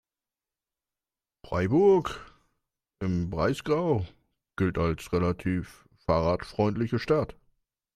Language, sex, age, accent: German, male, 19-29, Deutschland Deutsch